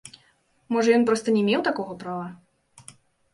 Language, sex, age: Belarusian, female, 19-29